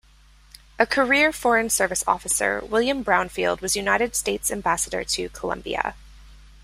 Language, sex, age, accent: English, female, 30-39, United States English